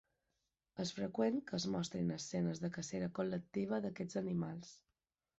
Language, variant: Catalan, Balear